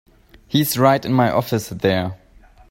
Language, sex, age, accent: English, male, 19-29, United States English